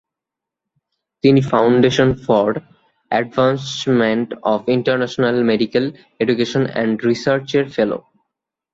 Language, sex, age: Bengali, male, under 19